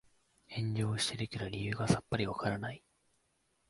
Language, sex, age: Japanese, male, 19-29